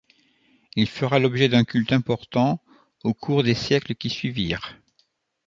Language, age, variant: French, 60-69, Français de métropole